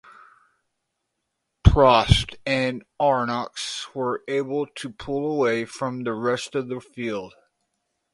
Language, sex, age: English, male, 30-39